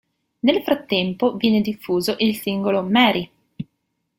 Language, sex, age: Italian, female, 19-29